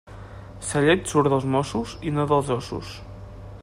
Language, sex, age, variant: Catalan, male, 30-39, Nord-Occidental